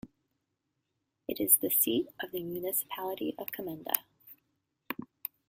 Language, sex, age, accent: English, female, 30-39, United States English